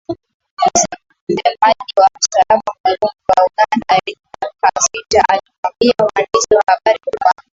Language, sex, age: Swahili, female, 19-29